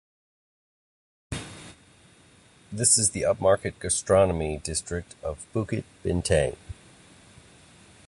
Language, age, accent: English, 30-39, United States English